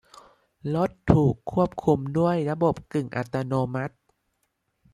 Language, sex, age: Thai, male, under 19